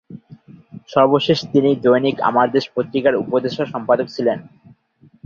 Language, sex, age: Bengali, male, 19-29